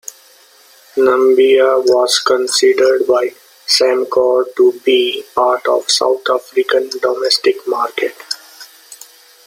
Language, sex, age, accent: English, male, 19-29, India and South Asia (India, Pakistan, Sri Lanka)